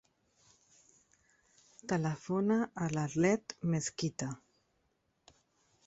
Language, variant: Catalan, Central